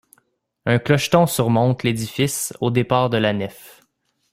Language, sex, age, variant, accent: French, male, 19-29, Français d'Amérique du Nord, Français du Canada